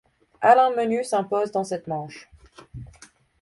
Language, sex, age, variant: French, female, 19-29, Français de métropole